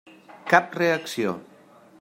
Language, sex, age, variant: Catalan, male, 50-59, Central